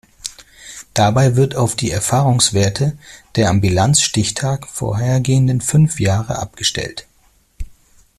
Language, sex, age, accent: German, male, 40-49, Deutschland Deutsch